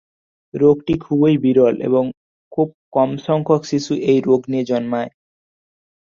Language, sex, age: Bengali, male, 19-29